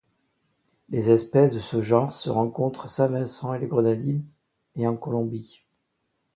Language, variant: French, Français de métropole